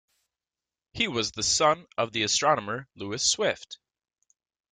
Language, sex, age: English, male, 19-29